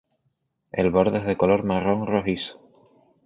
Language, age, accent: Spanish, 19-29, España: Islas Canarias